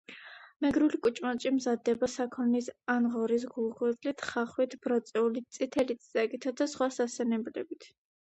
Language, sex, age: Georgian, female, under 19